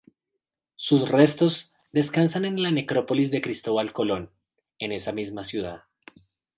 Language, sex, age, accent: Spanish, male, 30-39, Andino-Pacífico: Colombia, Perú, Ecuador, oeste de Bolivia y Venezuela andina